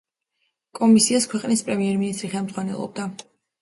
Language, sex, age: Georgian, female, 19-29